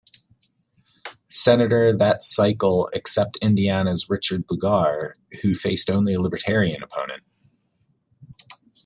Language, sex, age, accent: English, male, 30-39, United States English